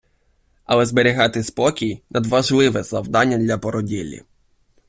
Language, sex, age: Ukrainian, male, under 19